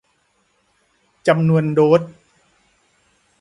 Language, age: Thai, 50-59